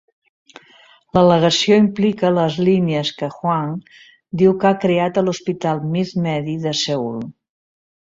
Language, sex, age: Catalan, female, 70-79